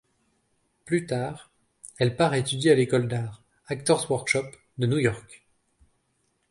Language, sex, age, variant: French, male, 30-39, Français de métropole